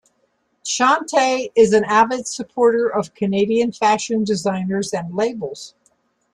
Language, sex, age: English, female, 70-79